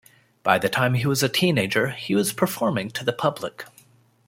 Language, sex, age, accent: English, male, 30-39, United States English